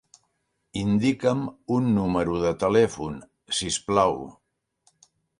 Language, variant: Catalan, Central